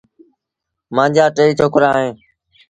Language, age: Sindhi Bhil, 19-29